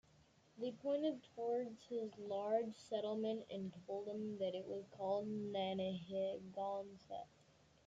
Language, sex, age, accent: English, male, under 19, United States English